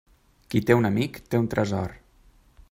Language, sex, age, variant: Catalan, male, 30-39, Central